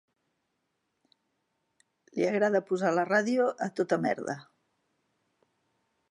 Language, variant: Catalan, Central